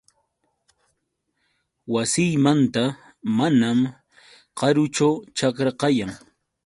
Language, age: Yauyos Quechua, 30-39